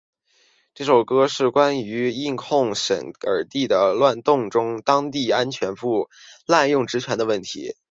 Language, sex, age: Chinese, male, 19-29